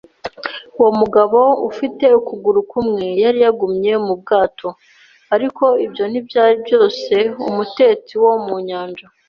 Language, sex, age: Kinyarwanda, female, 19-29